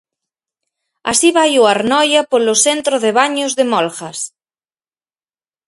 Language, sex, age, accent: Galician, female, 40-49, Atlántico (seseo e gheada)